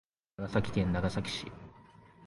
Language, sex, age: Japanese, male, 19-29